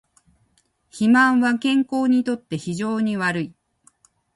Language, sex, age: Japanese, female, 50-59